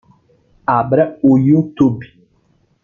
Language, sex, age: Portuguese, male, 30-39